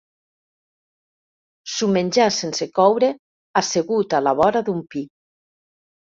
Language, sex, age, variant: Catalan, female, 60-69, Septentrional